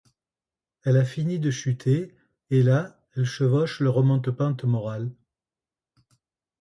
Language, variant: French, Français de métropole